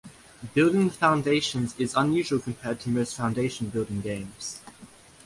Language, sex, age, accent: English, male, under 19, Australian English